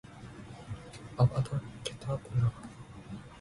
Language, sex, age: Japanese, male, 19-29